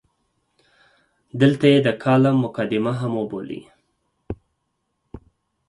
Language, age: Pashto, 30-39